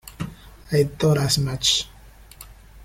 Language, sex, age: English, male, 19-29